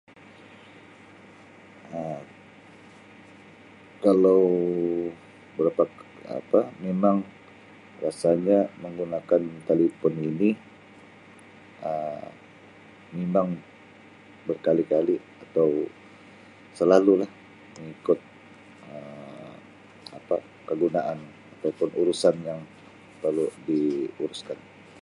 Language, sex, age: Sabah Malay, male, 40-49